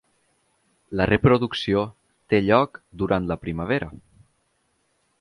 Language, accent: Catalan, valencià; valencià meridional